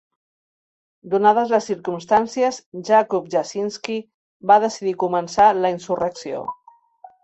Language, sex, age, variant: Catalan, female, 50-59, Central